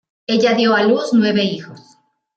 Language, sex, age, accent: Spanish, female, 40-49, México